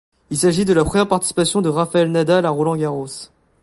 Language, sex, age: French, male, 19-29